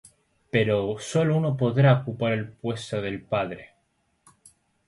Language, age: Spanish, 19-29